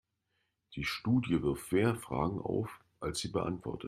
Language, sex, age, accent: German, male, 50-59, Deutschland Deutsch